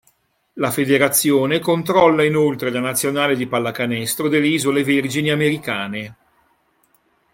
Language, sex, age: Italian, male, 60-69